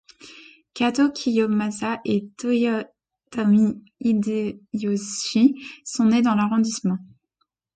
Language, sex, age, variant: French, female, 30-39, Français de métropole